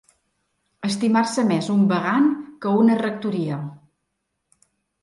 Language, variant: Catalan, Central